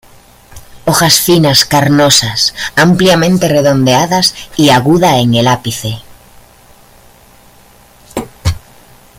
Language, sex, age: Spanish, female, 40-49